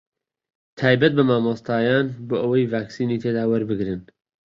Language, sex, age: Central Kurdish, male, 30-39